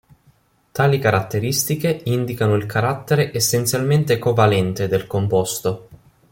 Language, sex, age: Italian, male, 19-29